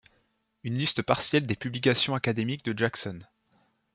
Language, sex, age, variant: French, male, 19-29, Français de métropole